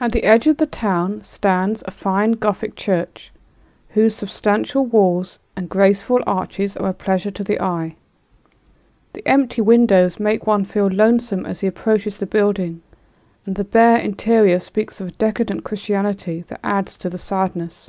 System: none